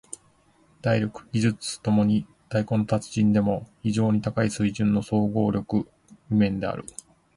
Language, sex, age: Japanese, male, 40-49